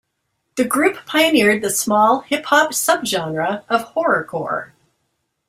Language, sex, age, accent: English, female, 50-59, United States English